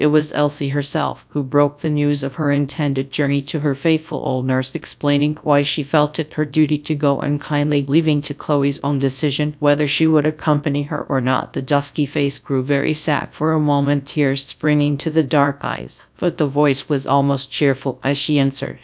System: TTS, GradTTS